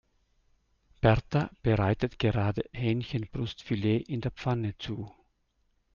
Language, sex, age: German, male, 50-59